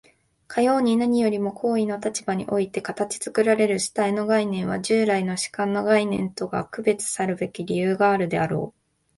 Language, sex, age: Japanese, female, 19-29